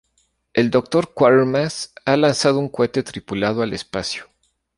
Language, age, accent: Spanish, 30-39, México